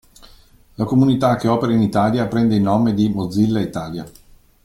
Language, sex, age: Italian, male, 40-49